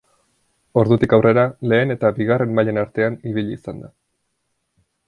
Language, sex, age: Basque, male, 19-29